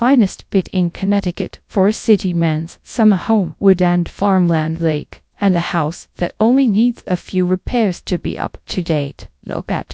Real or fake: fake